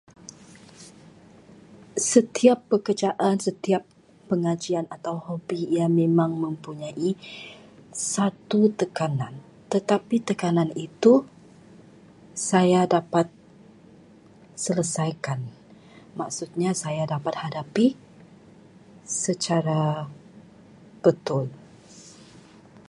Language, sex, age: Malay, female, 40-49